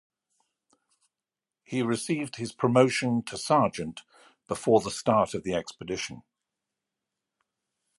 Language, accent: English, England English